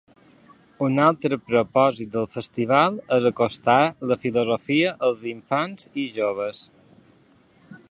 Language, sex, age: Catalan, male, 50-59